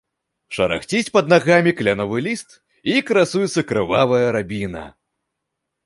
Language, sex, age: Belarusian, male, 19-29